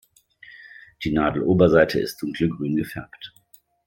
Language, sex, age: German, male, 40-49